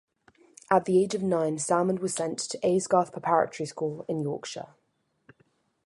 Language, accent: English, England English